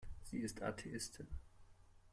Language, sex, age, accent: German, male, 30-39, Deutschland Deutsch